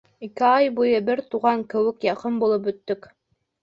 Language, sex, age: Bashkir, female, under 19